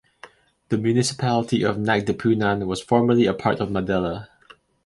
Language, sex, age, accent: English, male, 19-29, Malaysian English